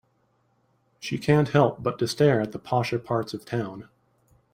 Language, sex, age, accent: English, male, 30-39, United States English